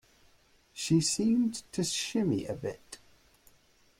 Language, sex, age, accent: English, male, 40-49, England English